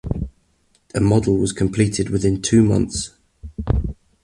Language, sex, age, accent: English, male, 30-39, England English